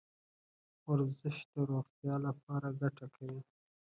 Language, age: Pashto, 19-29